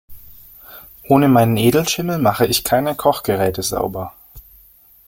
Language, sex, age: German, male, 19-29